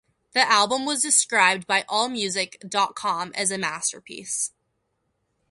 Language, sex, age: English, female, under 19